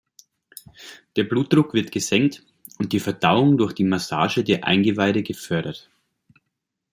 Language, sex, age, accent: German, male, 30-39, Deutschland Deutsch